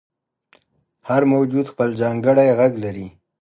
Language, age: Pashto, 30-39